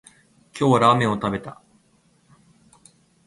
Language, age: Japanese, 30-39